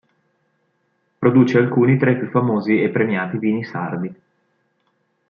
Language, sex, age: Italian, male, 19-29